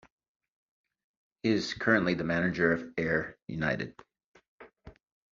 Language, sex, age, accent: English, male, 50-59, United States English